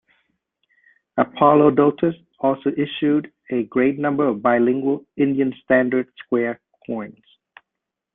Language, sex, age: English, male, 50-59